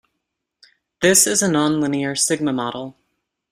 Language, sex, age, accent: English, female, 19-29, United States English